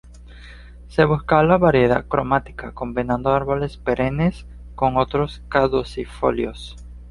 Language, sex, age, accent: Spanish, male, 19-29, Caribe: Cuba, Venezuela, Puerto Rico, República Dominicana, Panamá, Colombia caribeña, México caribeño, Costa del golfo de México